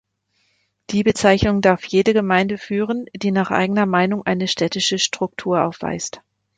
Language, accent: German, Deutschland Deutsch